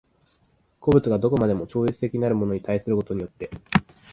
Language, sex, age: Japanese, male, 19-29